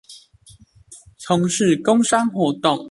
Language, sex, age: Chinese, male, under 19